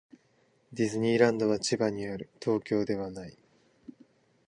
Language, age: Japanese, 19-29